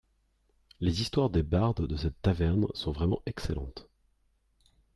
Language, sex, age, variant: French, male, 30-39, Français de métropole